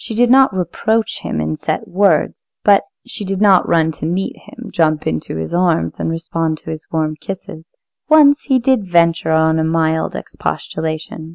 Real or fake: real